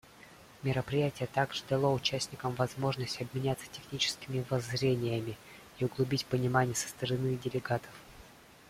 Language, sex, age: Russian, male, 19-29